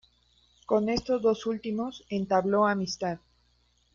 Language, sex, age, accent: Spanish, female, 19-29, México